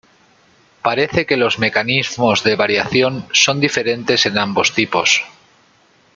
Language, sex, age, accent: Spanish, male, 30-39, España: Centro-Sur peninsular (Madrid, Toledo, Castilla-La Mancha)